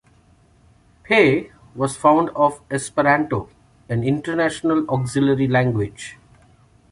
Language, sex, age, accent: English, male, 40-49, India and South Asia (India, Pakistan, Sri Lanka)